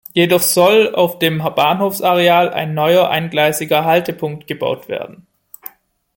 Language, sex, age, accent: German, male, 19-29, Deutschland Deutsch